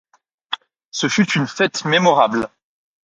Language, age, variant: French, under 19, Français de métropole